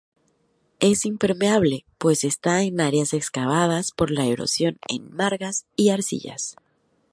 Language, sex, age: Spanish, female, 30-39